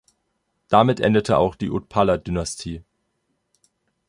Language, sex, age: German, male, 19-29